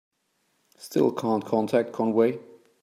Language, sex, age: English, male, 40-49